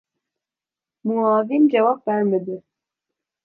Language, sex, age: Turkish, female, 19-29